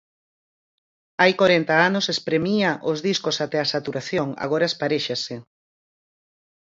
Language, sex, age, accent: Galician, female, 40-49, Oriental (común en zona oriental)